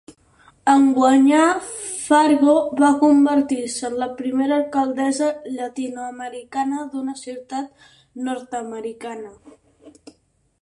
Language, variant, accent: Catalan, Central, Garrotxi